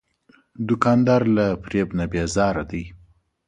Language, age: Pashto, 30-39